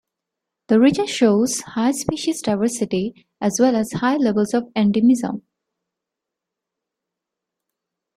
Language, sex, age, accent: English, female, 30-39, India and South Asia (India, Pakistan, Sri Lanka)